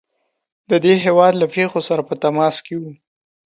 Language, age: Pashto, 30-39